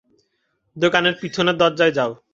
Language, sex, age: Bengali, male, 19-29